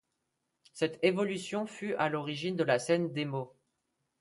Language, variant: French, Français de métropole